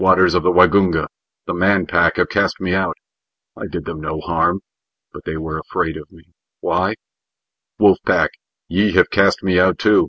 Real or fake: real